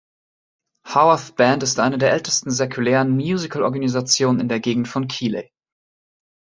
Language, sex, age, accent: German, male, 19-29, Deutschland Deutsch